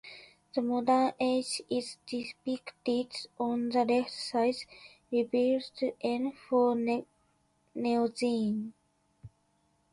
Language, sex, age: English, female, 19-29